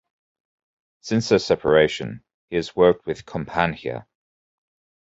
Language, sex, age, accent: English, male, 30-39, England English